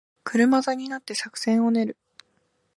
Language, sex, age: Japanese, female, 19-29